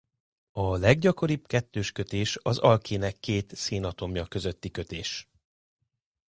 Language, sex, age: Hungarian, male, 40-49